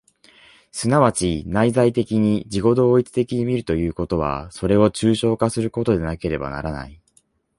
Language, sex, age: Japanese, male, 30-39